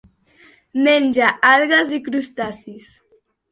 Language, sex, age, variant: Catalan, female, 40-49, Central